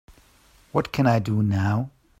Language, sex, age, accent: English, male, 40-49, United States English